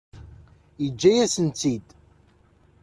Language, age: Kabyle, 40-49